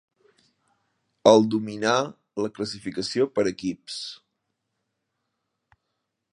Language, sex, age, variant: Catalan, male, 40-49, Central